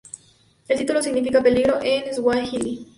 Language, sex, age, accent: Spanish, female, 19-29, México